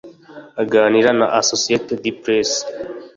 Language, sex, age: Kinyarwanda, male, 19-29